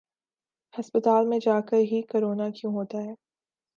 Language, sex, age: Urdu, female, 19-29